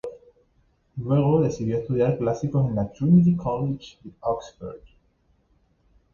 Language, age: Spanish, 19-29